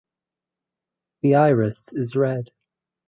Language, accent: English, Australian English